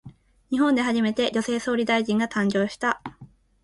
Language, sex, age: Japanese, female, 19-29